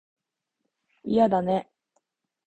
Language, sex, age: Japanese, female, 19-29